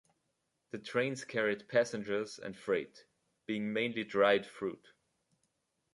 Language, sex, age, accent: English, male, 19-29, United States English